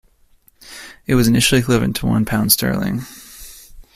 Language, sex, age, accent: English, male, 19-29, United States English